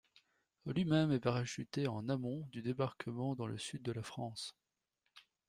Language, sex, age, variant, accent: French, male, 30-39, Français d'Europe, Français de Belgique